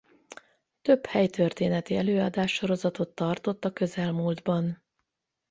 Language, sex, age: Hungarian, female, 50-59